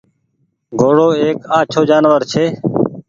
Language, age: Goaria, 19-29